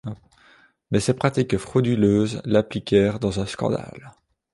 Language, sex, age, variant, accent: French, male, 30-39, Français d'Europe, Français de Belgique